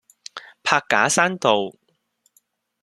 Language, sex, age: Cantonese, male, 30-39